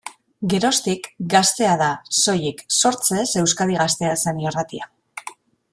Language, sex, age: Basque, female, 30-39